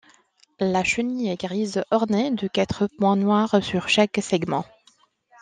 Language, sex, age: French, female, 19-29